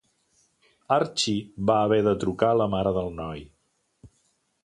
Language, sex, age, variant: Catalan, male, 50-59, Central